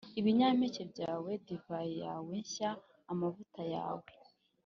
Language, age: Kinyarwanda, 19-29